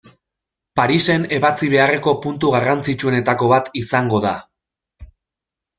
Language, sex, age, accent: Basque, male, 30-39, Mendebalekoa (Araba, Bizkaia, Gipuzkoako mendebaleko herri batzuk)